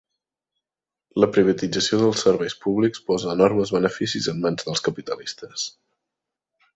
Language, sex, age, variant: Catalan, male, 19-29, Central